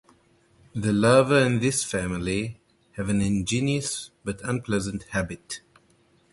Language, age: English, 40-49